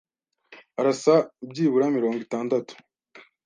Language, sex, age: Kinyarwanda, male, 19-29